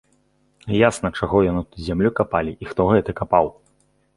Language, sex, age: Belarusian, male, 30-39